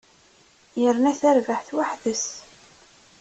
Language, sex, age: Kabyle, female, 30-39